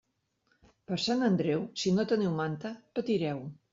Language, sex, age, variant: Catalan, female, 50-59, Central